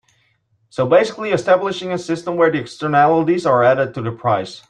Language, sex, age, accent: English, male, 19-29, United States English